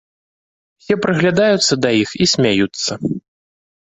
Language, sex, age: Belarusian, male, 30-39